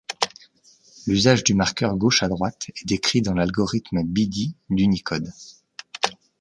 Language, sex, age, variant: French, male, 30-39, Français de métropole